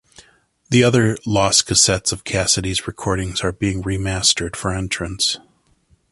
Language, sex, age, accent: English, male, 40-49, United States English